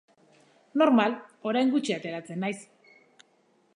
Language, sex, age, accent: Basque, female, 40-49, Erdialdekoa edo Nafarra (Gipuzkoa, Nafarroa)